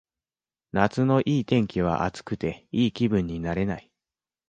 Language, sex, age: Japanese, male, 19-29